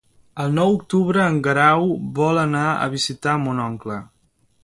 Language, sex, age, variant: Catalan, male, 19-29, Central